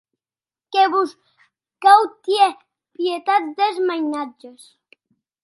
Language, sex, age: Occitan, female, 30-39